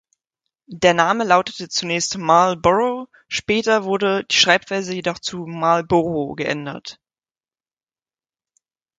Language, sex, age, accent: German, female, 19-29, Deutschland Deutsch